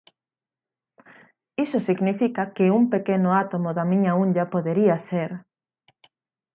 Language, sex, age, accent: Galician, female, 19-29, Atlántico (seseo e gheada); Normativo (estándar)